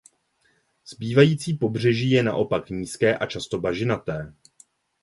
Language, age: Czech, 30-39